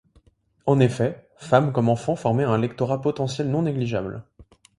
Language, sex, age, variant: French, male, 19-29, Français de métropole